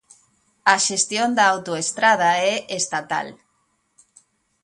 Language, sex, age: Galician, male, 50-59